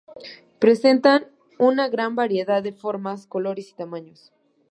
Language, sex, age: Spanish, female, 19-29